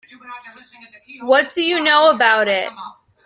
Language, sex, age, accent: English, female, 30-39, United States English